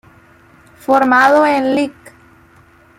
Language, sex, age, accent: Spanish, female, 19-29, América central